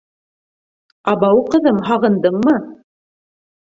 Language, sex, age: Bashkir, female, 30-39